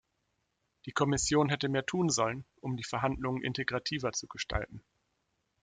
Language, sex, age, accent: German, male, 30-39, Deutschland Deutsch